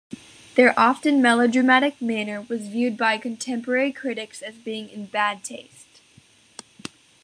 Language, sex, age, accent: English, female, under 19, United States English